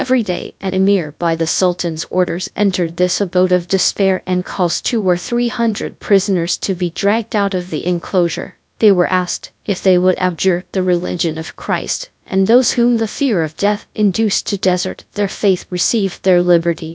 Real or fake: fake